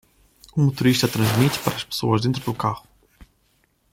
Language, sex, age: Portuguese, male, 19-29